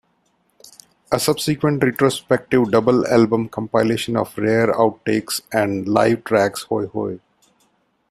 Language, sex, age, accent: English, male, 40-49, India and South Asia (India, Pakistan, Sri Lanka)